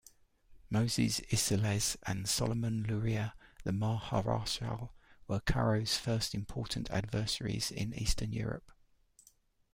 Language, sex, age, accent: English, male, 50-59, England English